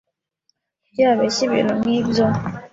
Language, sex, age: Kinyarwanda, female, 19-29